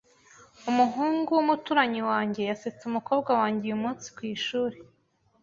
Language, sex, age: Kinyarwanda, female, 19-29